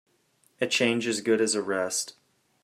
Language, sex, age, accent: English, male, 19-29, United States English